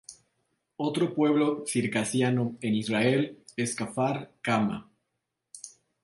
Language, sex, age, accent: Spanish, male, 30-39, México